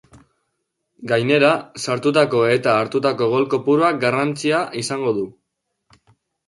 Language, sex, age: Basque, male, under 19